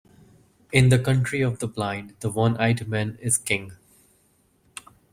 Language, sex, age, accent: English, male, 19-29, India and South Asia (India, Pakistan, Sri Lanka)